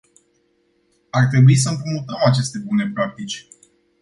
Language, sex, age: Romanian, male, 19-29